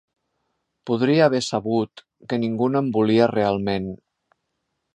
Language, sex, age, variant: Catalan, male, 60-69, Central